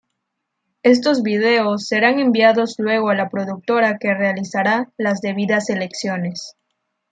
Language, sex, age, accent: Spanish, female, 19-29, México